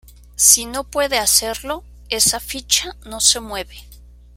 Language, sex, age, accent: Spanish, female, 30-39, México